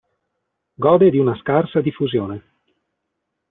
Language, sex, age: Italian, male, 40-49